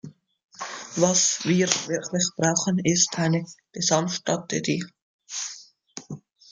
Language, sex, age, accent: German, male, under 19, Schweizerdeutsch